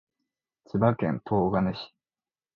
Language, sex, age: Japanese, male, 19-29